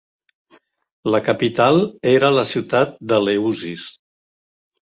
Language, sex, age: Catalan, male, 60-69